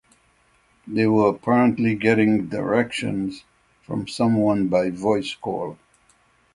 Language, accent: English, United States English